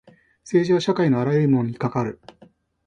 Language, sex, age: Japanese, male, 40-49